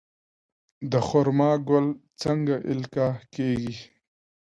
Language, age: Pashto, 19-29